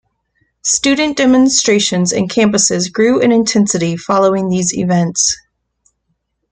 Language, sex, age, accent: English, female, 40-49, United States English